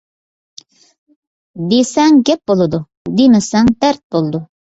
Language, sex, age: Uyghur, female, 30-39